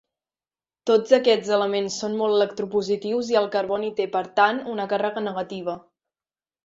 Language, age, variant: Catalan, 19-29, Central